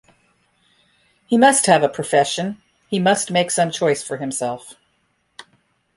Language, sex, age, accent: English, female, 60-69, United States English